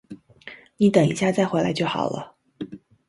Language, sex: Chinese, female